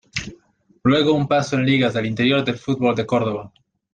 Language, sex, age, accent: Spanish, male, 19-29, Andino-Pacífico: Colombia, Perú, Ecuador, oeste de Bolivia y Venezuela andina